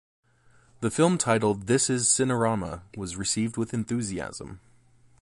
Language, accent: English, United States English